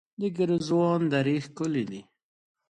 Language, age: Pashto, 30-39